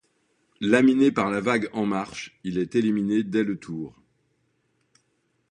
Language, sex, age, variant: French, male, 60-69, Français de métropole